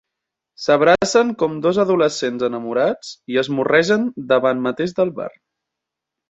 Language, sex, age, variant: Catalan, male, 19-29, Central